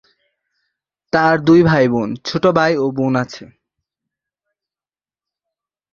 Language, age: Bengali, 19-29